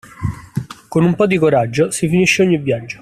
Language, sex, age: Italian, male, 19-29